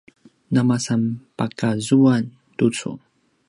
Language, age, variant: Paiwan, 30-39, pinayuanan a kinaikacedasan (東排灣語)